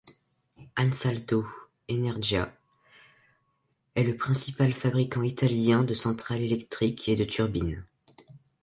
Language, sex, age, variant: French, male, under 19, Français de métropole